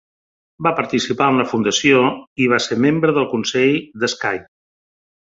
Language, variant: Catalan, Central